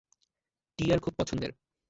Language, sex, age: Bengali, male, 19-29